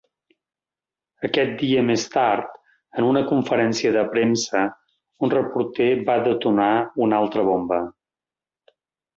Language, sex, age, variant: Catalan, male, 50-59, Central